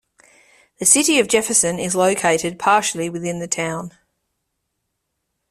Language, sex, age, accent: English, female, 30-39, Australian English